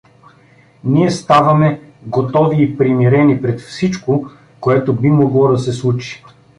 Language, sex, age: Bulgarian, male, 40-49